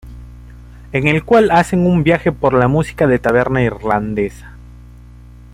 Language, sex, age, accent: Spanish, male, 19-29, Andino-Pacífico: Colombia, Perú, Ecuador, oeste de Bolivia y Venezuela andina